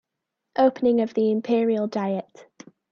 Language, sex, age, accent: English, female, 19-29, England English